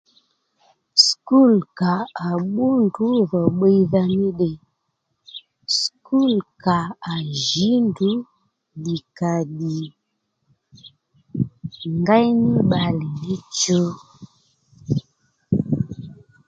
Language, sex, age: Lendu, female, 30-39